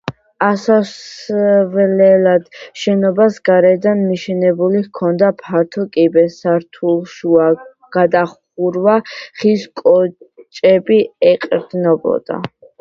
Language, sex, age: Georgian, female, under 19